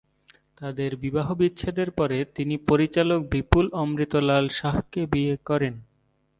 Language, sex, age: Bengali, male, 19-29